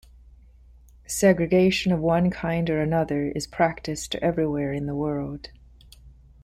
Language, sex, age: English, female, 40-49